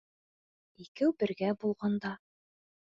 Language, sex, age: Bashkir, female, 30-39